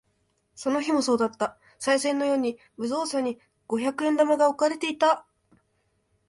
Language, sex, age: Japanese, female, 19-29